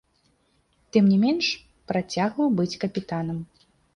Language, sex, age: Belarusian, female, 30-39